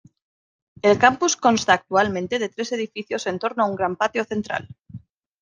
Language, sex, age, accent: Spanish, female, 40-49, España: Norte peninsular (Asturias, Castilla y León, Cantabria, País Vasco, Navarra, Aragón, La Rioja, Guadalajara, Cuenca)